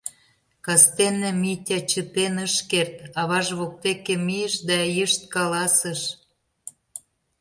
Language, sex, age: Mari, female, 60-69